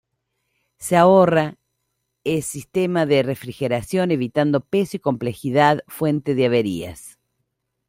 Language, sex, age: Spanish, female, 50-59